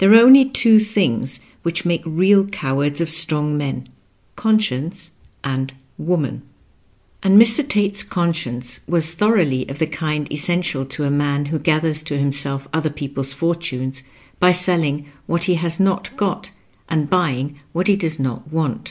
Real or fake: real